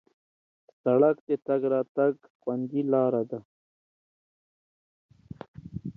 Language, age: Pashto, 30-39